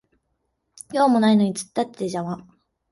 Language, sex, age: Japanese, female, 19-29